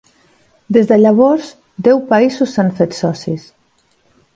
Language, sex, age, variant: Catalan, female, 40-49, Central